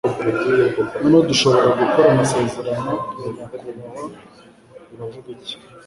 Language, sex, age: Kinyarwanda, male, 19-29